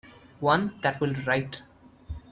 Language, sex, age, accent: English, male, 19-29, India and South Asia (India, Pakistan, Sri Lanka)